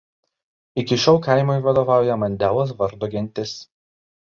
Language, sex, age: Lithuanian, male, 19-29